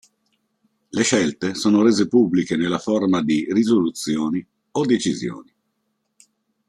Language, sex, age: Italian, male, 50-59